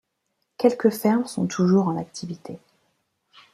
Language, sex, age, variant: French, female, 19-29, Français de métropole